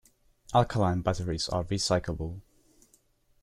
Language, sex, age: English, male, under 19